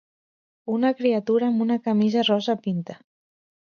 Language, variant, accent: Catalan, Central, central